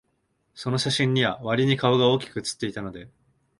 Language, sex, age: Japanese, male, 19-29